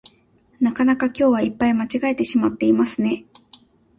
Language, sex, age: Japanese, female, 19-29